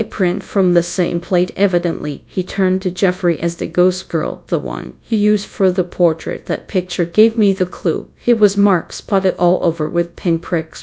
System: TTS, GradTTS